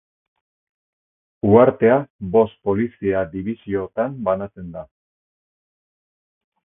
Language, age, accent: Basque, 60-69, Erdialdekoa edo Nafarra (Gipuzkoa, Nafarroa)